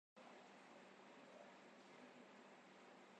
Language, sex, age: Adamawa Fulfulde, female, under 19